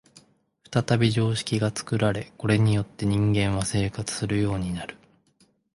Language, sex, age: Japanese, male, 19-29